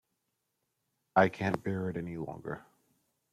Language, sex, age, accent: English, male, 30-39, United States English